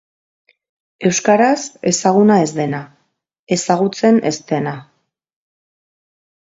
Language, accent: Basque, Mendebalekoa (Araba, Bizkaia, Gipuzkoako mendebaleko herri batzuk)